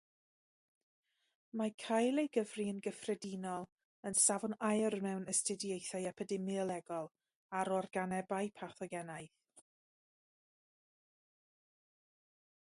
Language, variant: Welsh, South-Western Welsh